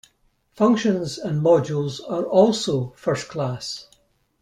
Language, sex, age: English, male, 70-79